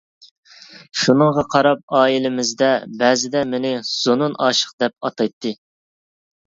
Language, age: Uyghur, 19-29